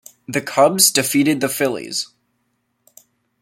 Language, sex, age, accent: English, male, under 19, United States English